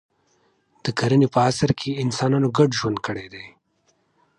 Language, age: Pashto, 19-29